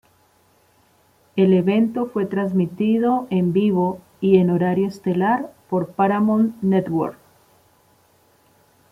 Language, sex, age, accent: Spanish, female, 40-49, Andino-Pacífico: Colombia, Perú, Ecuador, oeste de Bolivia y Venezuela andina